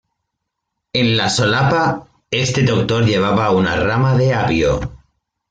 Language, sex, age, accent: Spanish, male, 30-39, España: Norte peninsular (Asturias, Castilla y León, Cantabria, País Vasco, Navarra, Aragón, La Rioja, Guadalajara, Cuenca)